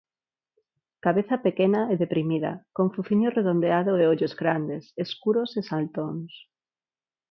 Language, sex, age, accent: Galician, female, 30-39, Neofalante